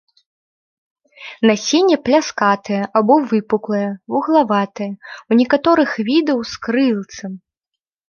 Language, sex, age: Belarusian, female, 19-29